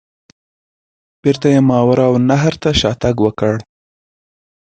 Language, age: Pashto, 19-29